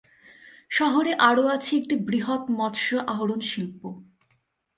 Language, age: Bengali, 19-29